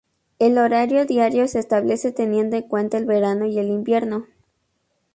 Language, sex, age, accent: Spanish, female, 19-29, México